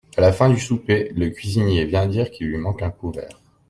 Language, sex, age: French, male, 30-39